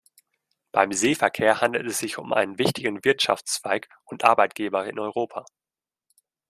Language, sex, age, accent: German, male, 19-29, Deutschland Deutsch